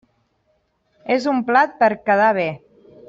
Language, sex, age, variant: Catalan, female, 19-29, Central